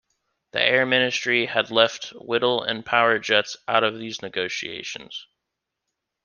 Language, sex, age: English, male, 19-29